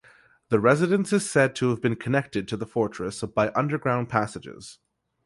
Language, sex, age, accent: English, male, 19-29, Canadian English